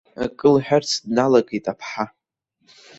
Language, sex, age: Abkhazian, male, under 19